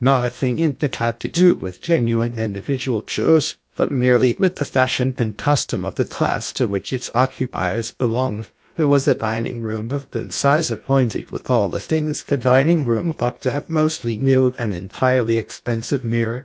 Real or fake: fake